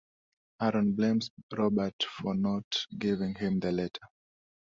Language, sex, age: English, male, 19-29